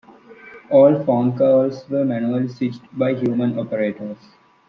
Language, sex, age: English, male, under 19